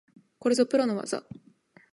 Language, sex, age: Japanese, female, 19-29